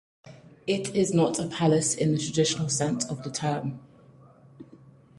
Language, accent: English, England English